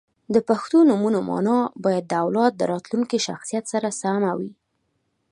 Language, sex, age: Pashto, female, 19-29